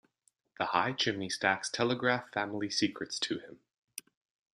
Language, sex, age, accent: English, male, 19-29, Canadian English